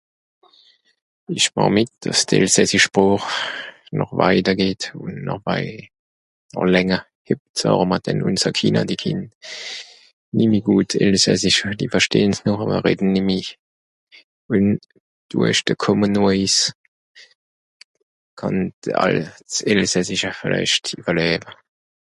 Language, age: Swiss German, 40-49